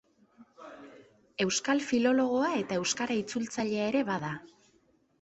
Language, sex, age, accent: Basque, female, 19-29, Mendebalekoa (Araba, Bizkaia, Gipuzkoako mendebaleko herri batzuk)